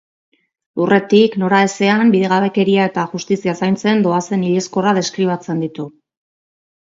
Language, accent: Basque, Mendebalekoa (Araba, Bizkaia, Gipuzkoako mendebaleko herri batzuk)